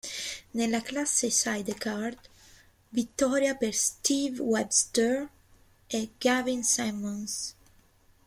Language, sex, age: Italian, female, 19-29